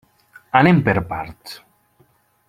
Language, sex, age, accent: Catalan, male, 19-29, valencià